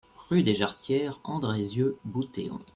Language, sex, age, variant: French, male, 40-49, Français de métropole